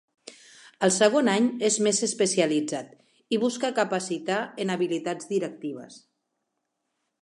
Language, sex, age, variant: Catalan, female, 50-59, Central